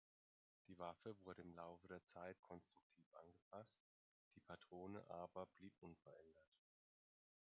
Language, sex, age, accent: German, male, 30-39, Deutschland Deutsch